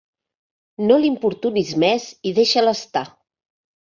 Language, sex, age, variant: Catalan, female, 50-59, Central